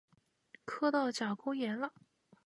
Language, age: Chinese, 19-29